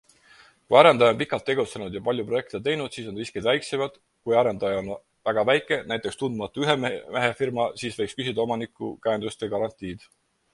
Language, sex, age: Estonian, male, 30-39